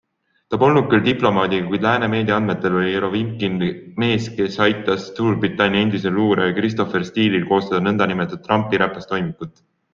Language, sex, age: Estonian, male, 19-29